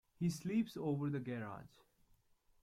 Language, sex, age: English, male, under 19